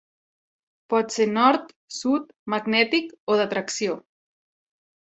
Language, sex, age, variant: Catalan, female, 30-39, Central